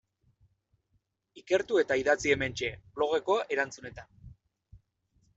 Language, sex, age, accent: Basque, male, 30-39, Erdialdekoa edo Nafarra (Gipuzkoa, Nafarroa)